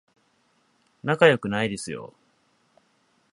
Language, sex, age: Japanese, male, 19-29